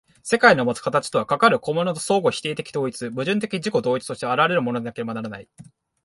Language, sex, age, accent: Japanese, male, 19-29, 標準語